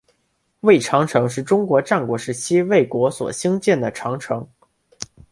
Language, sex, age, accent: Chinese, male, under 19, 出生地：辽宁省